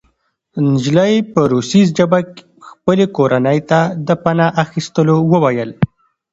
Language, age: Pashto, 30-39